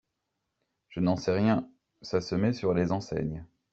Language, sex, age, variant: French, male, 30-39, Français de métropole